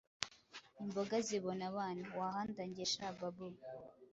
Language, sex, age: Kinyarwanda, female, 19-29